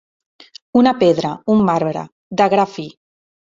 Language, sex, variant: Catalan, female, Central